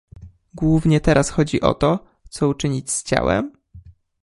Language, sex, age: Polish, male, 19-29